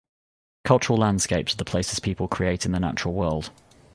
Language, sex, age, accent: English, male, 30-39, England English